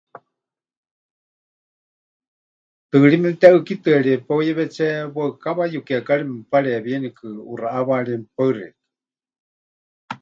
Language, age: Huichol, 50-59